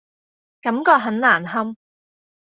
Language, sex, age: Cantonese, female, 19-29